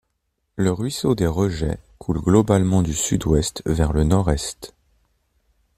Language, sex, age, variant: French, male, 30-39, Français de métropole